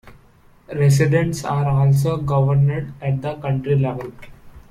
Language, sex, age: English, male, 19-29